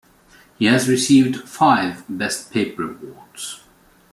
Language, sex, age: English, male, 40-49